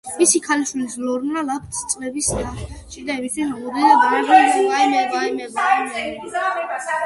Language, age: Georgian, 19-29